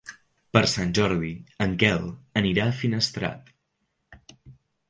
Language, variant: Catalan, Central